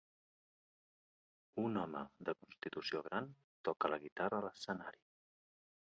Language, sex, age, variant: Catalan, male, 19-29, Central